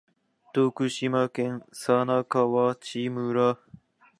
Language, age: Japanese, 30-39